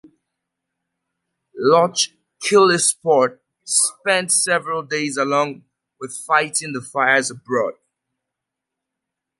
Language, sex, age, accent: English, male, 30-39, United States English